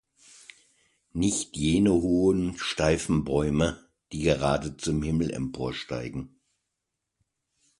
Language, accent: German, Deutschland Deutsch